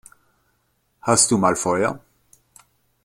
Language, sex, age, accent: German, male, 50-59, Deutschland Deutsch